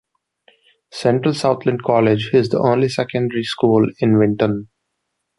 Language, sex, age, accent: English, male, 19-29, India and South Asia (India, Pakistan, Sri Lanka)